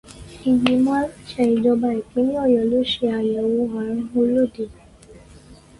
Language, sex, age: Yoruba, female, 19-29